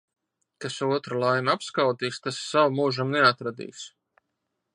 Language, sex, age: Latvian, male, 30-39